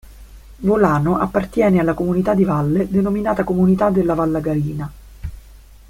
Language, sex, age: Italian, female, 40-49